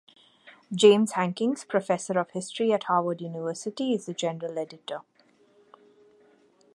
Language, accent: English, India and South Asia (India, Pakistan, Sri Lanka)